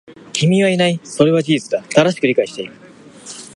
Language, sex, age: Japanese, male, 19-29